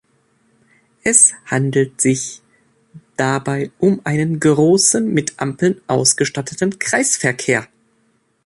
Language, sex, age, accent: German, male, 19-29, Deutschland Deutsch